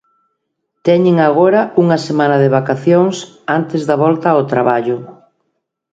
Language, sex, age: Galician, female, 50-59